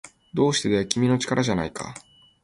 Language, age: Japanese, 19-29